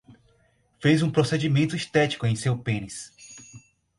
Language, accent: Portuguese, Nordestino